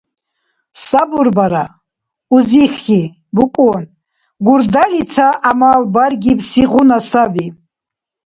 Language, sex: Dargwa, female